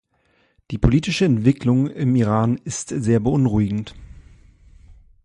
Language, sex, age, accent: German, male, 30-39, Deutschland Deutsch